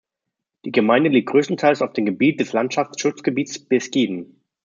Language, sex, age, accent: German, male, 30-39, Deutschland Deutsch